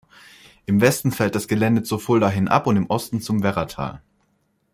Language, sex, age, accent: German, male, 19-29, Deutschland Deutsch